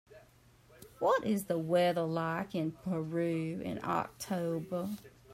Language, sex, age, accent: English, female, 30-39, United States English